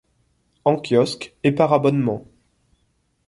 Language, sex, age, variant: French, male, 30-39, Français de métropole